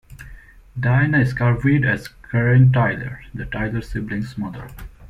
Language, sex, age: English, male, 19-29